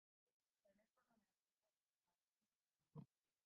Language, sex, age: Spanish, female, 19-29